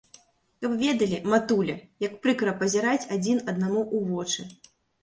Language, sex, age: Belarusian, female, 30-39